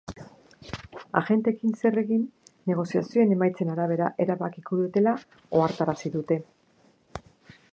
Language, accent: Basque, Mendebalekoa (Araba, Bizkaia, Gipuzkoako mendebaleko herri batzuk)